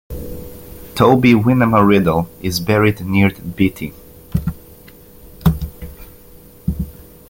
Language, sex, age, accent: English, male, 19-29, United States English